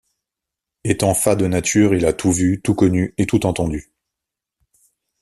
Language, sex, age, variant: French, male, 40-49, Français de métropole